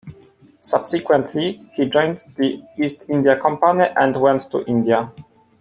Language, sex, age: English, male, 19-29